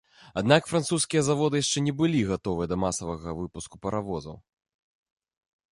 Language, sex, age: Belarusian, male, 30-39